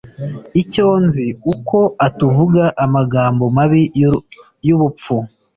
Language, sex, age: Kinyarwanda, male, 19-29